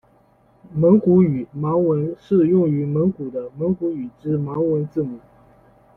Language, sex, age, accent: Chinese, male, 19-29, 出生地：浙江省